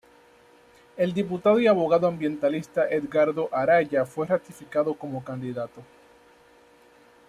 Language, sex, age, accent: Spanish, male, 30-39, Caribe: Cuba, Venezuela, Puerto Rico, República Dominicana, Panamá, Colombia caribeña, México caribeño, Costa del golfo de México